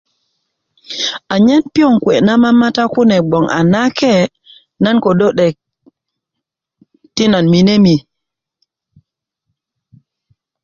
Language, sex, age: Kuku, female, 40-49